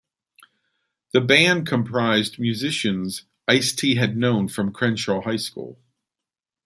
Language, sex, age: English, male, 50-59